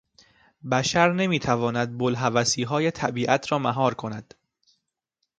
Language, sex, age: Persian, male, 19-29